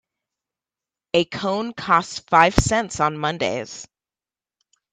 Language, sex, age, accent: English, female, 30-39, United States English